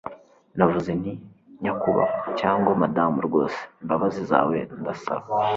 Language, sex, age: Kinyarwanda, male, 19-29